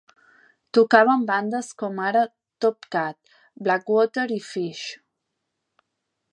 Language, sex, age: Catalan, female, 19-29